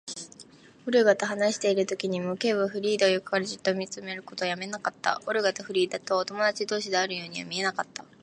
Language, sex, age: Japanese, female, 19-29